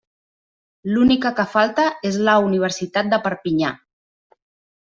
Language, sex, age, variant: Catalan, female, 30-39, Central